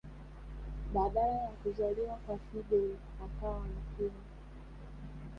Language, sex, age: Swahili, female, 30-39